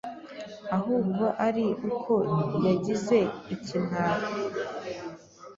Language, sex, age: Kinyarwanda, female, 19-29